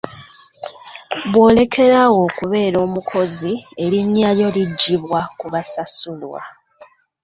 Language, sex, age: Ganda, female, 19-29